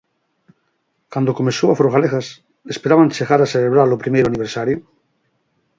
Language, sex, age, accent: Galician, male, 50-59, Atlántico (seseo e gheada)